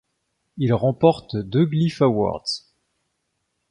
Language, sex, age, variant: French, male, 30-39, Français de métropole